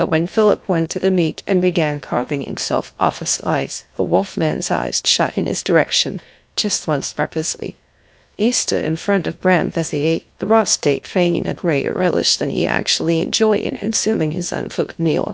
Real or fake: fake